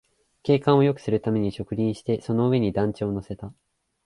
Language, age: Japanese, 19-29